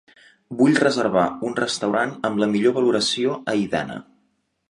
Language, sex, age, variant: Catalan, male, 19-29, Central